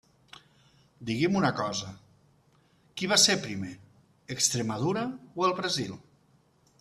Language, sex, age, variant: Catalan, male, 40-49, Nord-Occidental